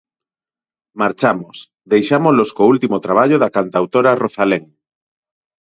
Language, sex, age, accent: Galician, male, 30-39, Neofalante